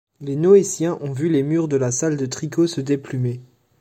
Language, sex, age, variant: French, male, under 19, Français de métropole